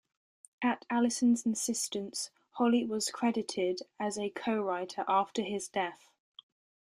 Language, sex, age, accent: English, female, 19-29, England English